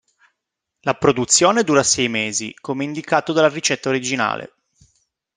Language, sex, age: Italian, male, 30-39